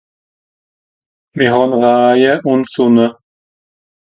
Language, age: Swiss German, 60-69